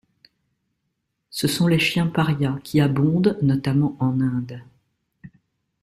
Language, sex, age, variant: French, female, 50-59, Français de métropole